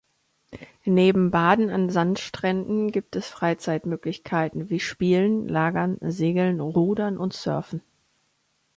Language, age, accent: German, 30-39, Deutschland Deutsch